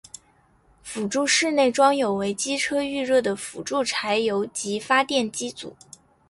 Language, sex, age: Chinese, female, 19-29